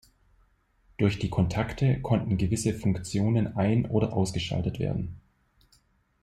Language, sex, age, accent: German, male, 30-39, Deutschland Deutsch